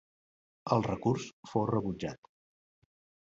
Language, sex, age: Catalan, male, 50-59